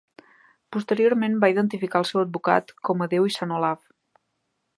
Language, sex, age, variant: Catalan, female, 30-39, Central